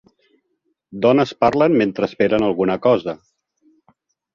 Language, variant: Catalan, Central